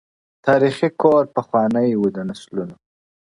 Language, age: Pashto, 19-29